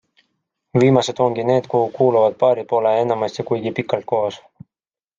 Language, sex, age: Estonian, male, 19-29